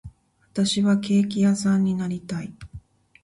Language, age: Japanese, 30-39